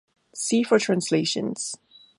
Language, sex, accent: English, female, Singaporean English